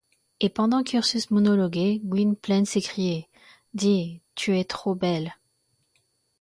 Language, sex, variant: French, female, Français de métropole